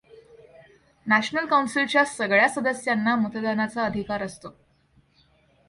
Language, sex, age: Marathi, female, under 19